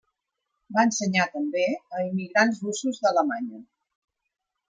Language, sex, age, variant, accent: Catalan, female, 50-59, Nord-Occidental, Empordanès